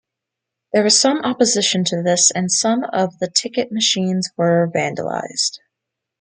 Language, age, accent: English, 19-29, United States English